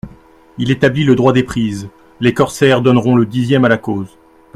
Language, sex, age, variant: French, male, 30-39, Français de métropole